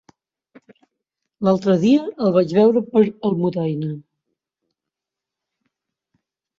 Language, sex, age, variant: Catalan, female, 70-79, Central